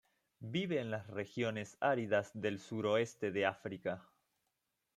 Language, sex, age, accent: Spanish, male, 30-39, Rioplatense: Argentina, Uruguay, este de Bolivia, Paraguay